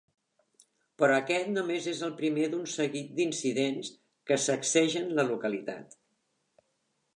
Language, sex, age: Catalan, female, 60-69